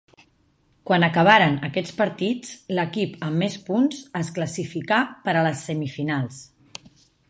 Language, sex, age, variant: Catalan, female, 40-49, Septentrional